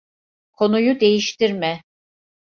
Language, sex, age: Turkish, female, 50-59